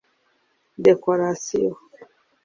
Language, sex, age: Kinyarwanda, female, 19-29